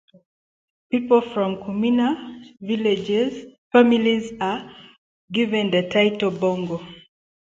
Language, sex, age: English, female, 30-39